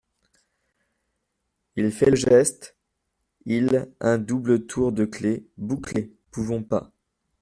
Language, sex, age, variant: French, male, 19-29, Français de métropole